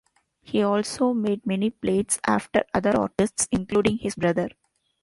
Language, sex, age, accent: English, female, 19-29, India and South Asia (India, Pakistan, Sri Lanka)